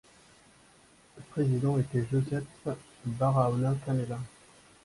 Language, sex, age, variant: French, male, 19-29, Français de métropole